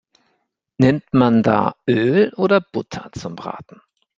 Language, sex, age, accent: German, male, 50-59, Deutschland Deutsch